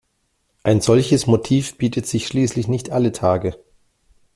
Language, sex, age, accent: German, male, 40-49, Deutschland Deutsch